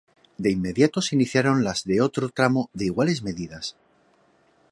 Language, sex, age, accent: Spanish, male, 40-49, España: Norte peninsular (Asturias, Castilla y León, Cantabria, País Vasco, Navarra, Aragón, La Rioja, Guadalajara, Cuenca)